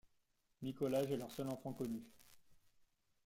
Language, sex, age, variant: French, male, 19-29, Français de métropole